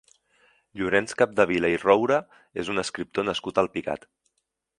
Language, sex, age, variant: Catalan, male, 40-49, Central